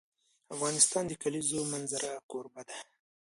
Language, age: Pashto, 30-39